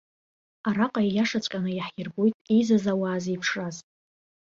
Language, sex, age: Abkhazian, female, under 19